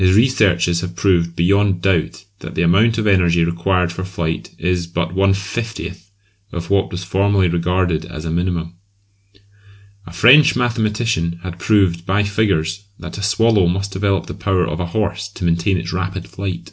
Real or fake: real